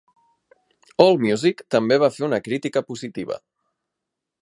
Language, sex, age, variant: Catalan, female, 19-29, Central